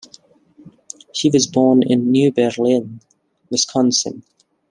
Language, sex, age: English, male, 19-29